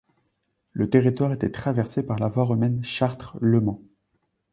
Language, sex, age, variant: French, male, 19-29, Français de métropole